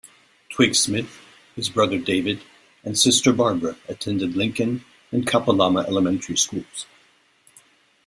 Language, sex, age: English, male, 40-49